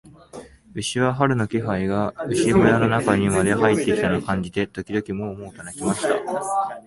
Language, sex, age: Japanese, male, 19-29